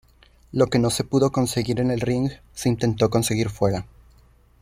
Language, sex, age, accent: Spanish, male, 19-29, México